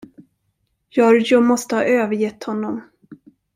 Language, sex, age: Swedish, female, 40-49